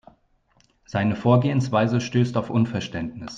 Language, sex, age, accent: German, male, 30-39, Deutschland Deutsch